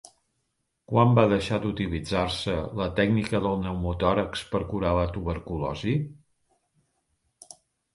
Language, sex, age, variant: Catalan, male, 60-69, Central